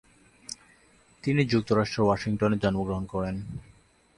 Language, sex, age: Bengali, male, 19-29